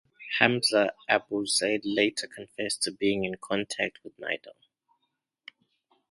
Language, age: English, 19-29